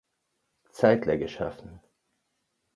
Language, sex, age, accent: German, male, 30-39, Deutschland Deutsch